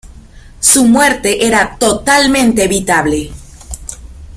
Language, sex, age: Spanish, female, 19-29